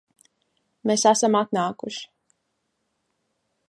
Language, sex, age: Latvian, female, 19-29